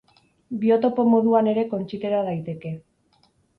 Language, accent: Basque, Mendebalekoa (Araba, Bizkaia, Gipuzkoako mendebaleko herri batzuk)